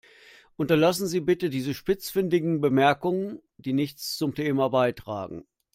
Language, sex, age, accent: German, male, 50-59, Deutschland Deutsch